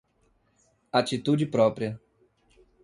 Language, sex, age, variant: Portuguese, male, 40-49, Portuguese (Brasil)